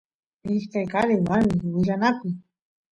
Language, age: Santiago del Estero Quichua, 30-39